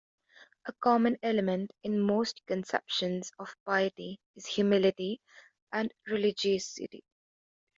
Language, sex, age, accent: English, female, under 19, United States English